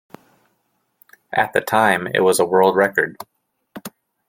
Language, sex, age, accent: English, male, 19-29, United States English